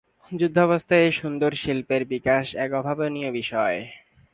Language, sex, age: Bengali, male, 19-29